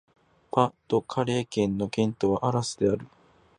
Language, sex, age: Japanese, male, 19-29